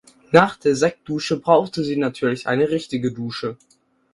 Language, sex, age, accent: German, male, under 19, Deutschland Deutsch